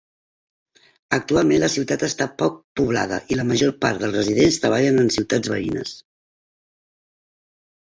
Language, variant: Catalan, Central